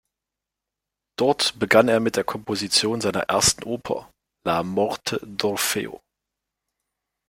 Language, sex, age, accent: German, male, 30-39, Deutschland Deutsch